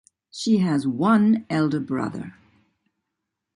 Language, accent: English, United States English